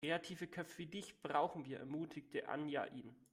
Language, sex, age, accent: German, male, 19-29, Deutschland Deutsch